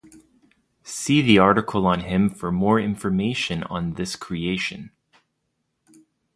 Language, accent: English, United States English